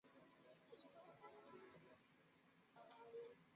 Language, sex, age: Swahili, female, 19-29